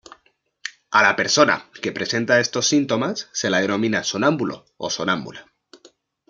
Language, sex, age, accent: Spanish, male, 19-29, España: Norte peninsular (Asturias, Castilla y León, Cantabria, País Vasco, Navarra, Aragón, La Rioja, Guadalajara, Cuenca)